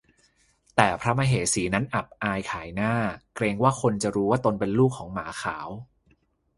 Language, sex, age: Thai, male, 30-39